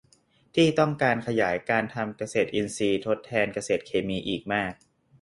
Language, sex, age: Thai, male, 19-29